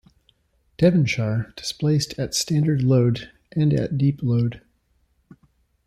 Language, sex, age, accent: English, male, 40-49, United States English